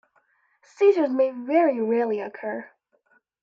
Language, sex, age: English, female, 19-29